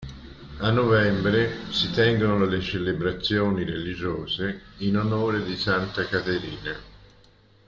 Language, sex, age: Italian, male, 60-69